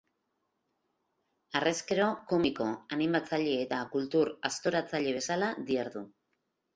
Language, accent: Basque, Mendebalekoa (Araba, Bizkaia, Gipuzkoako mendebaleko herri batzuk)